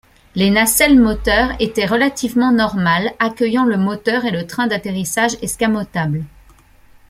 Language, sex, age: French, female, 40-49